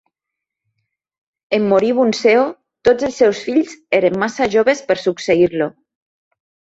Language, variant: Catalan, Nord-Occidental